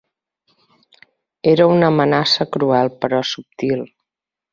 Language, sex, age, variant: Catalan, female, 40-49, Central